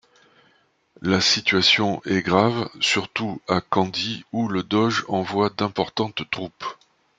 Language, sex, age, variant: French, male, 60-69, Français de métropole